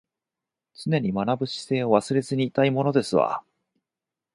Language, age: Japanese, 40-49